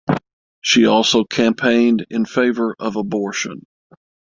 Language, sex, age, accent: English, male, 50-59, United States English; southern United States